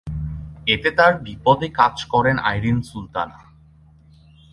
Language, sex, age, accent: Bengali, male, 19-29, Bangladeshi